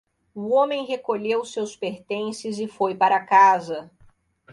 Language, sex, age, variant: Portuguese, female, 40-49, Portuguese (Brasil)